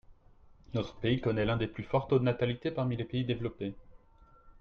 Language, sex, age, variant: French, male, 30-39, Français de métropole